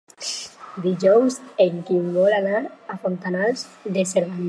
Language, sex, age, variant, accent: Catalan, female, under 19, Alacantí, valencià